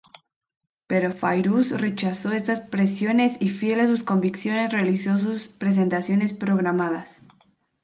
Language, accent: Spanish, México